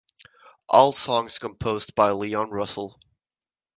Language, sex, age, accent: English, male, 19-29, United States English